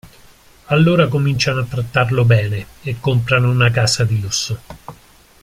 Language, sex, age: Italian, male, 50-59